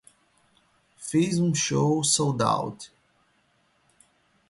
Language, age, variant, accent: Portuguese, 40-49, Portuguese (Brasil), Nordestino